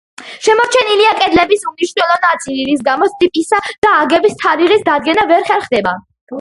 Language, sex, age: Georgian, female, under 19